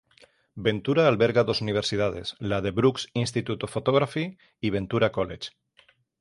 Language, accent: Spanish, España: Centro-Sur peninsular (Madrid, Toledo, Castilla-La Mancha); España: Sur peninsular (Andalucia, Extremadura, Murcia)